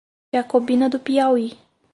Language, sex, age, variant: Portuguese, female, 19-29, Portuguese (Brasil)